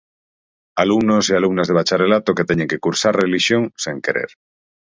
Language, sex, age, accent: Galician, male, 40-49, Central (gheada)